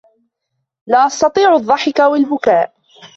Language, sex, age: Arabic, female, 19-29